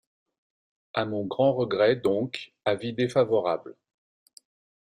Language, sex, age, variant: French, male, 50-59, Français de métropole